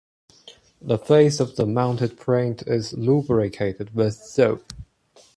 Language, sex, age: English, male, 19-29